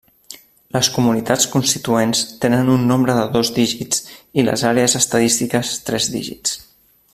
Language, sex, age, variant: Catalan, male, 30-39, Central